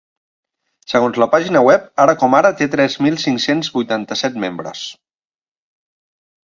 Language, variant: Catalan, Central